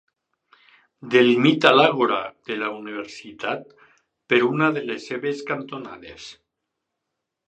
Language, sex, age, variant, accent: Catalan, male, 50-59, Valencià central, valencià